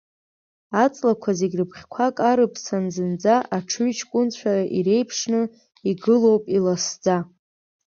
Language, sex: Abkhazian, female